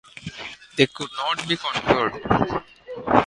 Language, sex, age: English, male, 19-29